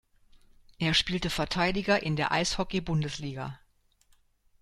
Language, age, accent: German, 60-69, Deutschland Deutsch